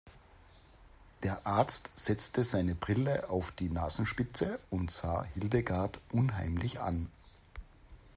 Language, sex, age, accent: German, male, 50-59, Österreichisches Deutsch